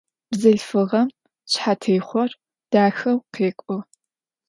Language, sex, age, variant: Adyghe, female, 19-29, Адыгабзэ (Кирил, пстэумэ зэдыряе)